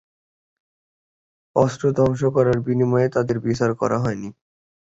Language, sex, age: Bengali, male, 19-29